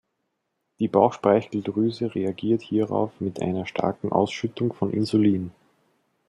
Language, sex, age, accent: German, male, 19-29, Österreichisches Deutsch